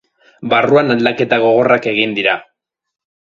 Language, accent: Basque, Erdialdekoa edo Nafarra (Gipuzkoa, Nafarroa)